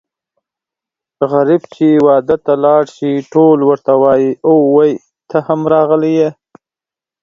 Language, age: Pashto, 30-39